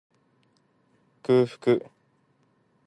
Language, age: Japanese, 19-29